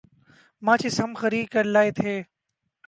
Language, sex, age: Urdu, male, 19-29